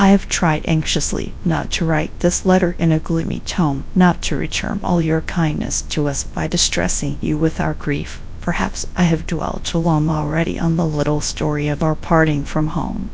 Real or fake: fake